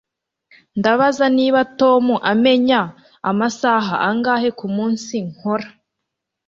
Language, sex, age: Kinyarwanda, female, 19-29